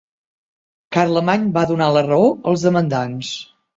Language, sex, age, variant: Catalan, female, 50-59, Central